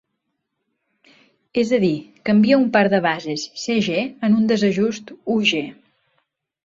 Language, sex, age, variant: Catalan, female, 40-49, Central